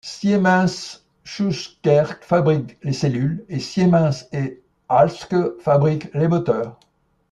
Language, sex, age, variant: French, male, 70-79, Français de métropole